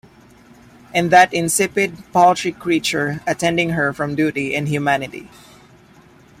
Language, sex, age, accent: English, male, 19-29, Filipino